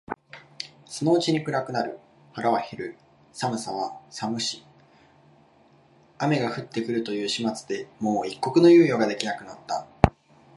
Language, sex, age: Japanese, male, 19-29